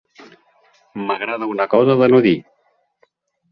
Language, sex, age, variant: Catalan, male, 50-59, Central